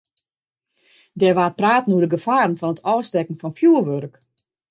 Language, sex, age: Western Frisian, female, 40-49